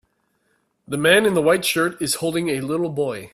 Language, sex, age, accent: English, male, 30-39, United States English